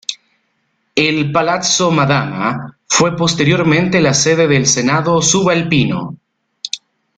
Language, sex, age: Spanish, male, 30-39